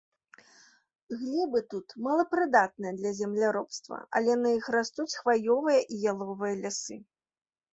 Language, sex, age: Belarusian, female, 30-39